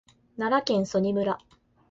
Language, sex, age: Japanese, female, 19-29